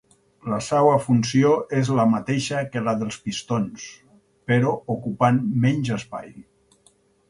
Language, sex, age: Catalan, male, 60-69